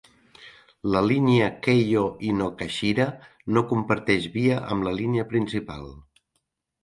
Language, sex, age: Catalan, male, 60-69